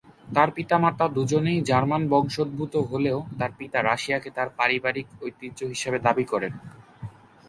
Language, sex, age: Bengali, male, under 19